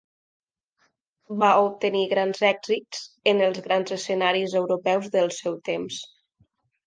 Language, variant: Catalan, Nord-Occidental